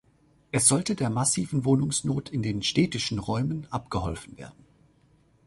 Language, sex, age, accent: German, male, 30-39, Deutschland Deutsch